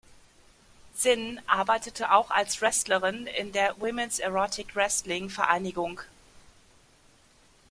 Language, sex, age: German, female, 40-49